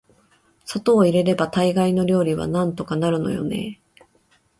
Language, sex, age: Japanese, female, 40-49